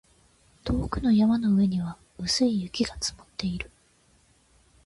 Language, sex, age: Japanese, female, 19-29